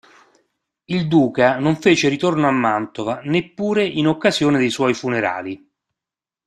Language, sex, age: Italian, male, 50-59